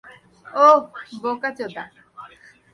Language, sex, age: Bengali, female, 19-29